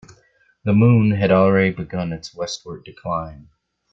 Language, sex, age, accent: English, male, 19-29, United States English